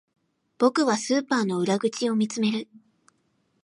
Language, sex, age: Japanese, female, 19-29